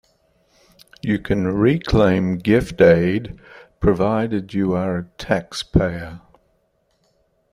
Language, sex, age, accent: English, male, 60-69, Australian English